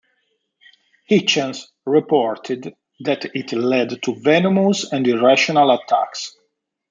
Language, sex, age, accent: English, male, 40-49, United States English